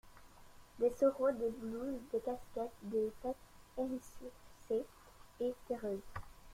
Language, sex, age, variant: French, male, 40-49, Français de métropole